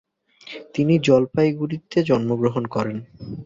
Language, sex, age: Bengali, male, 19-29